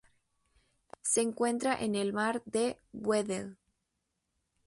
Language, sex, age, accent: Spanish, female, under 19, México